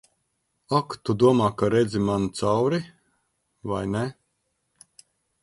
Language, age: Latvian, 40-49